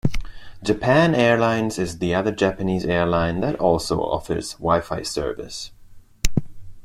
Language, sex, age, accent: English, male, 19-29, United States English